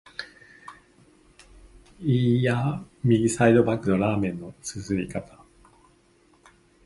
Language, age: Japanese, 40-49